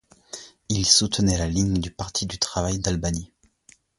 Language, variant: French, Français de métropole